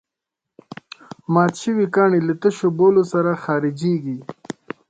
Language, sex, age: Pashto, male, 30-39